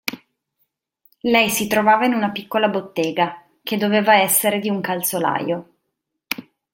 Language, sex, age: Italian, female, 30-39